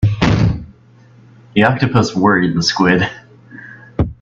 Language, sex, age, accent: English, male, 19-29, United States English